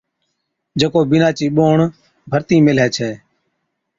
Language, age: Od, 30-39